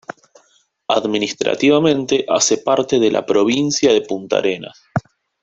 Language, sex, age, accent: Spanish, male, 19-29, Rioplatense: Argentina, Uruguay, este de Bolivia, Paraguay